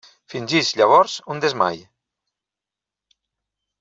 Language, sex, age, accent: Catalan, male, 50-59, valencià